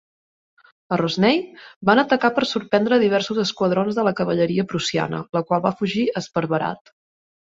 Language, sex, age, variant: Catalan, female, 30-39, Central